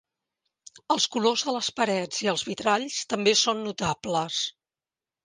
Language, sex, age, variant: Catalan, female, 60-69, Central